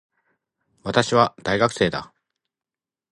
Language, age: Japanese, 40-49